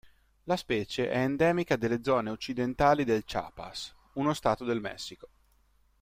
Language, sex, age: Italian, male, 40-49